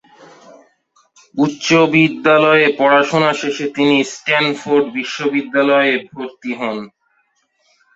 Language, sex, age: Bengali, male, 19-29